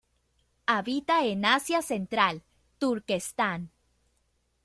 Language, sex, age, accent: Spanish, female, under 19, México